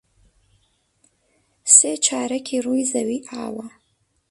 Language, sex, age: Central Kurdish, female, 19-29